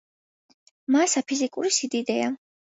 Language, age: Georgian, under 19